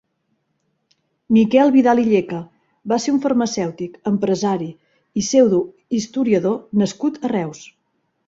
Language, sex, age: Catalan, female, 40-49